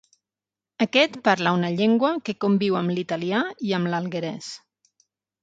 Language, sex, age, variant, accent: Catalan, female, 50-59, Nord-Occidental, Tortosí